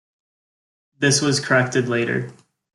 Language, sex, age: English, male, 19-29